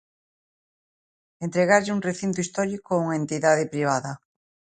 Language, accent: Galician, Atlántico (seseo e gheada)